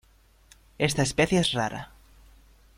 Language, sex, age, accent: Spanish, male, 19-29, España: Centro-Sur peninsular (Madrid, Toledo, Castilla-La Mancha)